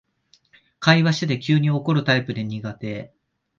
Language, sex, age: Japanese, male, 19-29